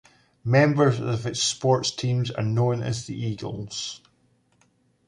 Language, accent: English, Scottish English